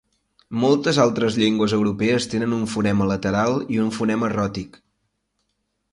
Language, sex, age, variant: Catalan, male, 19-29, Central